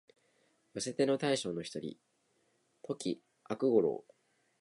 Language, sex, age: Japanese, male, 19-29